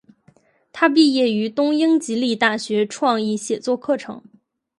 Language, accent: Chinese, 出生地：吉林省